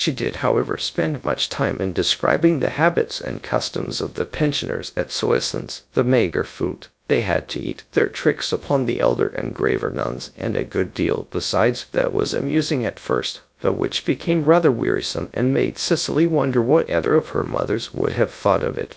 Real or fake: fake